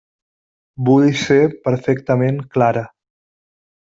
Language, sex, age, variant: Catalan, male, 30-39, Central